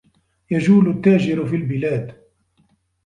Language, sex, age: Arabic, male, 30-39